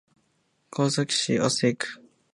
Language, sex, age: Japanese, male, 19-29